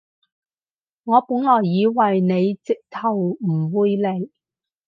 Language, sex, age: Cantonese, female, 30-39